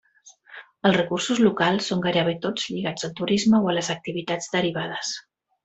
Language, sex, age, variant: Catalan, female, 50-59, Central